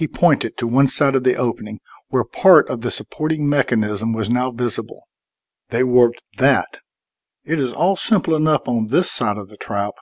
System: none